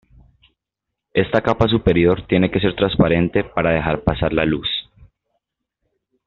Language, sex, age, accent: Spanish, male, under 19, Caribe: Cuba, Venezuela, Puerto Rico, República Dominicana, Panamá, Colombia caribeña, México caribeño, Costa del golfo de México